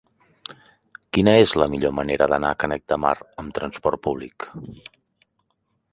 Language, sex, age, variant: Catalan, male, 40-49, Central